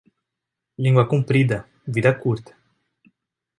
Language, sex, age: Portuguese, male, 19-29